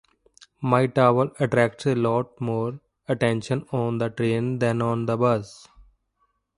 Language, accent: English, India and South Asia (India, Pakistan, Sri Lanka)